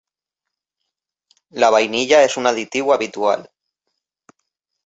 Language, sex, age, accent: Catalan, male, 30-39, valencià